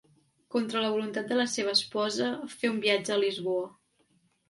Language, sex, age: Catalan, female, 19-29